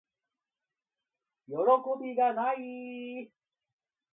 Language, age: Japanese, 30-39